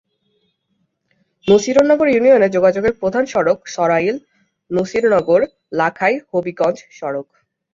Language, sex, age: Bengali, female, 19-29